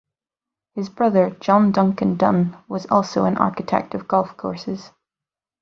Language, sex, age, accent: English, female, 30-39, Northern Irish; yorkshire